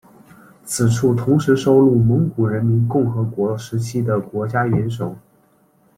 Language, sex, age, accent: Chinese, male, 19-29, 出生地：四川省